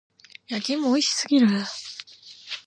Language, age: Japanese, 19-29